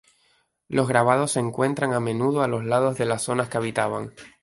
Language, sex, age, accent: Spanish, male, 19-29, España: Islas Canarias